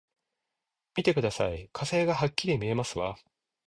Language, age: Japanese, 30-39